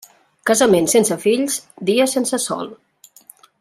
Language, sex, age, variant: Catalan, female, 40-49, Central